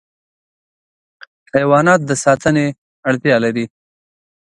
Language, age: Pashto, 30-39